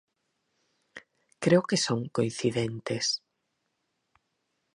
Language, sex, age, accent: Galician, female, 50-59, Normativo (estándar)